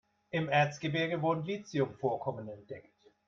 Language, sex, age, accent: German, male, 60-69, Deutschland Deutsch